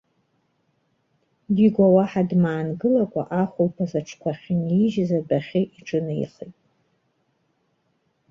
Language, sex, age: Abkhazian, female, 40-49